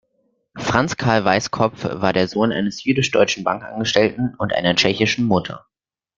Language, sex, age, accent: German, male, under 19, Deutschland Deutsch